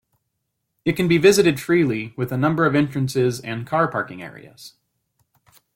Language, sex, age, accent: English, male, 40-49, United States English